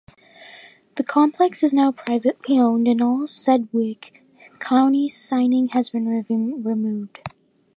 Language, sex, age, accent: English, female, under 19, United States English